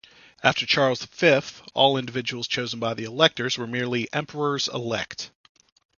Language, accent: English, United States English